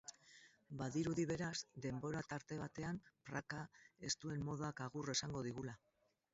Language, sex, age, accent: Basque, female, 60-69, Mendebalekoa (Araba, Bizkaia, Gipuzkoako mendebaleko herri batzuk)